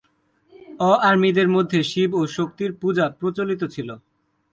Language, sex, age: Bengali, male, under 19